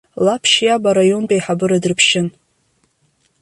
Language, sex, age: Abkhazian, female, 30-39